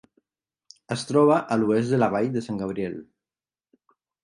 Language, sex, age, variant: Catalan, male, 30-39, Central